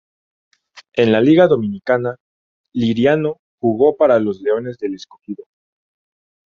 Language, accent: Spanish, México